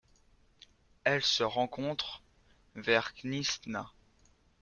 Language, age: French, under 19